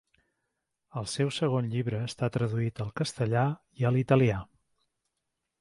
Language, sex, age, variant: Catalan, male, 50-59, Central